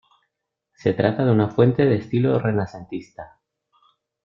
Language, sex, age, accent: Spanish, male, 40-49, España: Islas Canarias